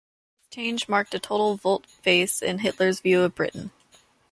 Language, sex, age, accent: English, female, 19-29, United States English